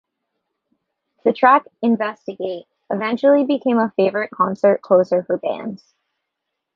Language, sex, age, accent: English, female, 19-29, United States English